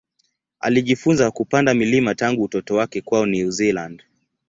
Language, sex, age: Swahili, male, 19-29